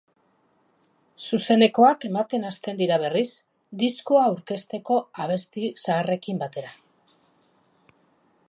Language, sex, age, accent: Basque, female, 50-59, Mendebalekoa (Araba, Bizkaia, Gipuzkoako mendebaleko herri batzuk)